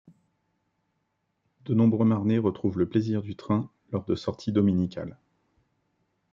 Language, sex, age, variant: French, male, 40-49, Français de métropole